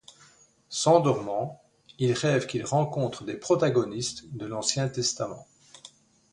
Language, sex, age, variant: French, male, 60-69, Français de métropole